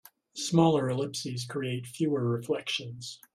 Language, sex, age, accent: English, male, 70-79, United States English